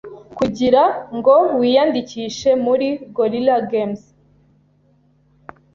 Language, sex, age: Kinyarwanda, female, 19-29